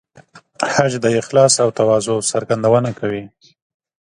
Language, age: Pashto, 30-39